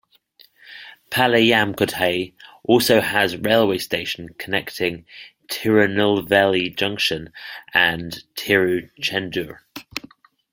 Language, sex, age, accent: English, male, 30-39, England English